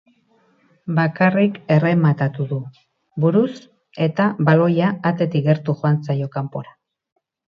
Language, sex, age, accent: Basque, female, 60-69, Erdialdekoa edo Nafarra (Gipuzkoa, Nafarroa)